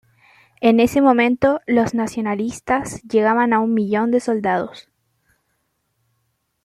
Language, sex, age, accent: Spanish, female, under 19, Chileno: Chile, Cuyo